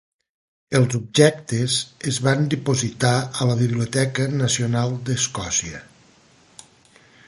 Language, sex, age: Catalan, male, 60-69